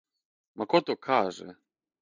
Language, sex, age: Serbian, male, 30-39